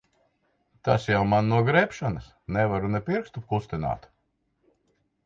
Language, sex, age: Latvian, male, 50-59